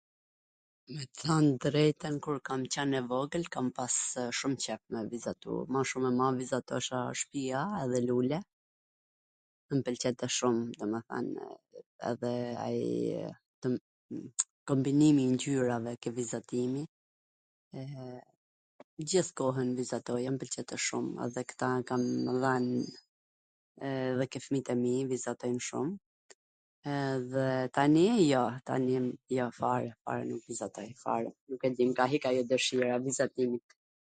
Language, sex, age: Gheg Albanian, female, 40-49